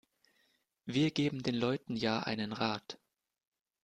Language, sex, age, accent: German, male, 19-29, Deutschland Deutsch